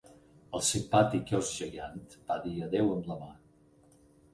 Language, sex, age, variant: Catalan, male, 60-69, Balear